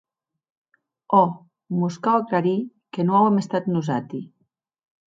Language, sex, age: Occitan, female, 50-59